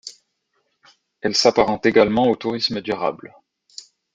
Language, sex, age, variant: French, male, 30-39, Français de métropole